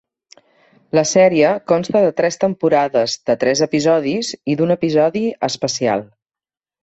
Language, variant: Catalan, Central